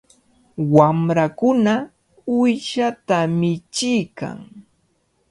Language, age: Cajatambo North Lima Quechua, 19-29